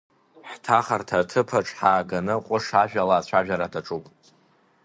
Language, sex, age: Abkhazian, male, under 19